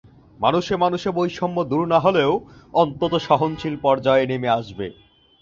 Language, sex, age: Bengali, male, 19-29